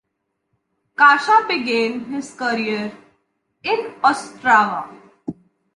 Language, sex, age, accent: English, female, 19-29, India and South Asia (India, Pakistan, Sri Lanka)